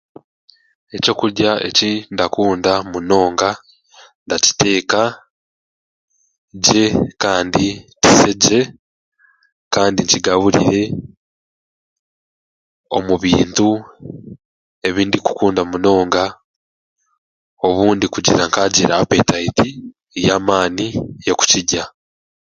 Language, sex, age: Chiga, male, 19-29